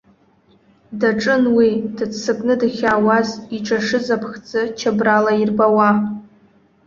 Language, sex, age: Abkhazian, female, under 19